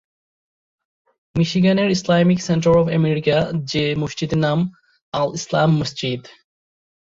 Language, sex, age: Bengali, male, 19-29